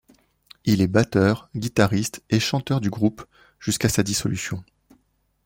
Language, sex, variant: French, male, Français de métropole